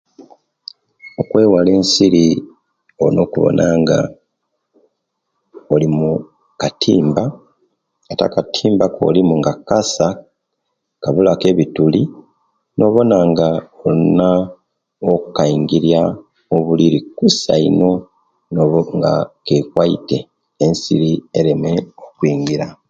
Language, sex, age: Kenyi, male, 40-49